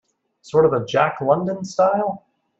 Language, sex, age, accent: English, male, 19-29, United States English